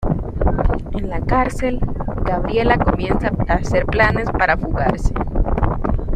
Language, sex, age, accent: Spanish, female, 19-29, Caribe: Cuba, Venezuela, Puerto Rico, República Dominicana, Panamá, Colombia caribeña, México caribeño, Costa del golfo de México